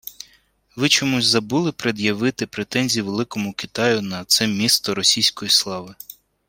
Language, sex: Ukrainian, male